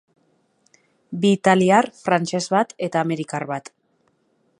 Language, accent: Basque, Mendebalekoa (Araba, Bizkaia, Gipuzkoako mendebaleko herri batzuk)